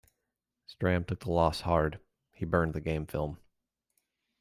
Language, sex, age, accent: English, male, 30-39, United States English